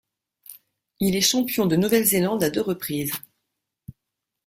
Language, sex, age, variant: French, female, 50-59, Français de métropole